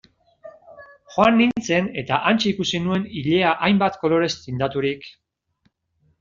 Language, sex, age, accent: Basque, male, 40-49, Mendebalekoa (Araba, Bizkaia, Gipuzkoako mendebaleko herri batzuk)